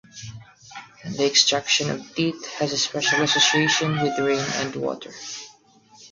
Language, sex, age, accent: English, male, 19-29, United States English; Filipino